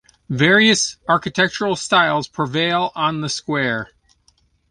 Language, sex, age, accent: English, male, 40-49, United States English